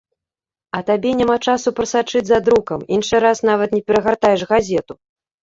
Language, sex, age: Belarusian, female, 30-39